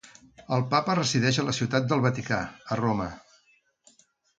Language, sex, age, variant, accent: Catalan, male, 50-59, Central, central